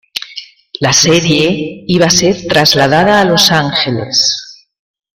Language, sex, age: Spanish, female, 60-69